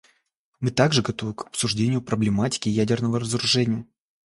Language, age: Russian, 19-29